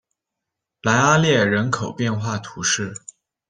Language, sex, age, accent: Chinese, male, 19-29, 出生地：山西省